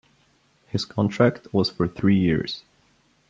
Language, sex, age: English, male, 19-29